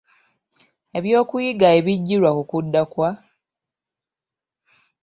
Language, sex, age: Ganda, female, 30-39